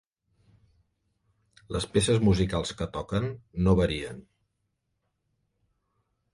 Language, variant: Catalan, Central